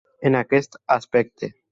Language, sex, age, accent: Catalan, male, under 19, valencià